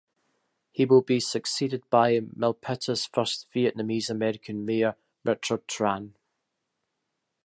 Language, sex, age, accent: English, male, 30-39, Scottish English